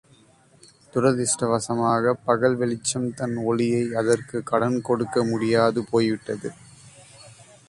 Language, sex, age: Tamil, male, 19-29